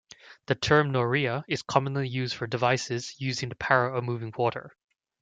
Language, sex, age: English, male, 19-29